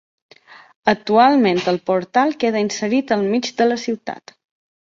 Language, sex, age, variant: Catalan, female, 30-39, Balear